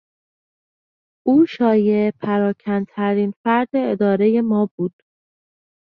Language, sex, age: Persian, female, 19-29